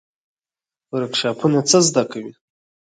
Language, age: Pashto, 19-29